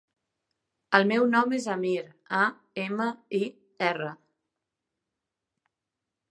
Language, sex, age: Catalan, female, 30-39